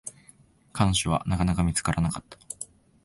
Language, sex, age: Japanese, male, 19-29